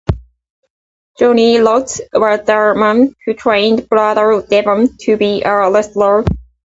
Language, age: English, 40-49